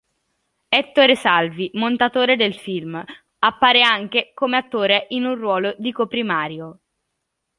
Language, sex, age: Italian, female, under 19